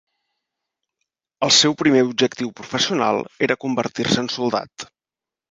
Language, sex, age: Catalan, male, 40-49